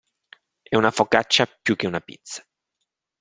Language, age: Italian, 40-49